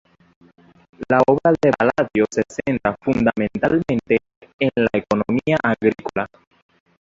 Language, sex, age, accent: Spanish, male, 19-29, Caribe: Cuba, Venezuela, Puerto Rico, República Dominicana, Panamá, Colombia caribeña, México caribeño, Costa del golfo de México